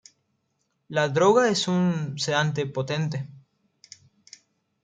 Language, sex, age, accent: Spanish, male, under 19, México